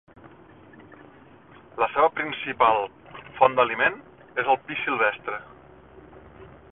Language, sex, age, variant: Catalan, male, 30-39, Septentrional